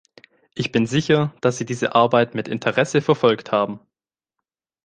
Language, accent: German, Deutschland Deutsch